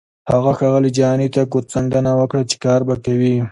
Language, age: Pashto, 30-39